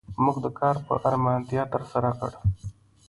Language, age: Pashto, 19-29